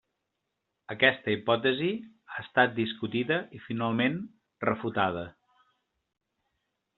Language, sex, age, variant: Catalan, male, 40-49, Central